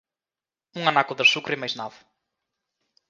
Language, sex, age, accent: Galician, male, 19-29, Atlántico (seseo e gheada)